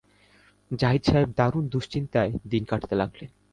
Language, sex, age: Bengali, male, 19-29